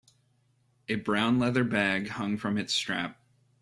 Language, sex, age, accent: English, male, 30-39, United States English